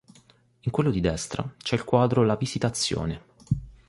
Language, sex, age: Italian, male, 19-29